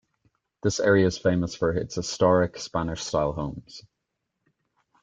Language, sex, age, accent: English, male, 19-29, Irish English